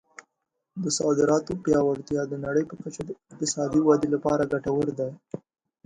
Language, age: Pashto, under 19